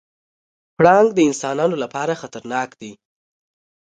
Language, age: Pashto, 19-29